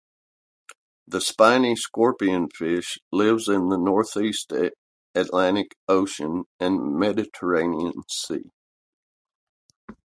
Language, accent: English, United States English